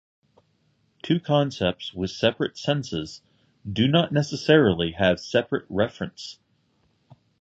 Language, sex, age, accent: English, male, 50-59, United States English